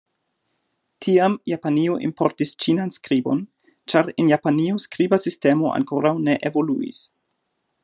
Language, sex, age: Esperanto, male, 30-39